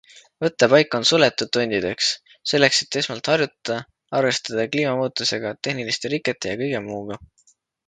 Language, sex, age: Estonian, male, 19-29